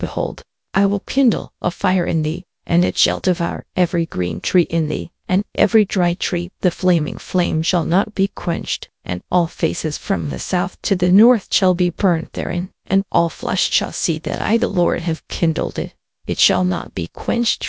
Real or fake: fake